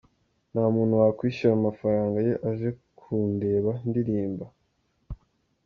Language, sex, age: Kinyarwanda, male, under 19